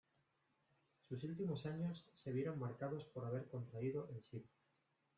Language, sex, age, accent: Spanish, male, 30-39, España: Centro-Sur peninsular (Madrid, Toledo, Castilla-La Mancha)